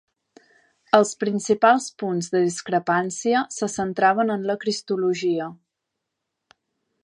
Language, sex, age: Catalan, female, 19-29